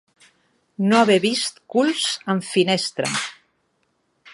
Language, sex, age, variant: Catalan, female, 60-69, Central